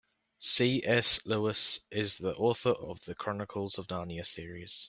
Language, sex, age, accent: English, male, 19-29, Australian English